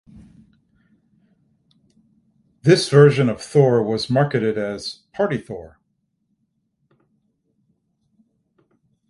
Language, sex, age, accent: English, male, 50-59, United States English